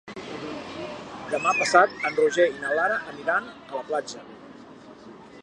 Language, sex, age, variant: Catalan, male, 40-49, Balear